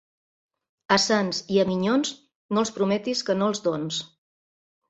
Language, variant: Catalan, Central